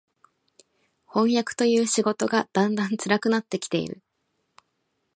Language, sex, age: Japanese, female, 19-29